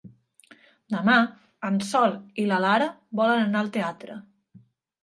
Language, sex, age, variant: Catalan, female, 30-39, Central